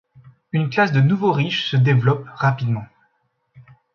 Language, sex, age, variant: French, male, 19-29, Français de métropole